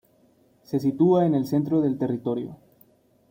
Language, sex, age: Spanish, male, 19-29